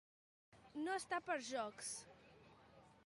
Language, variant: Catalan, Septentrional